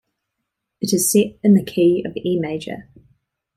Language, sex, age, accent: English, female, 19-29, New Zealand English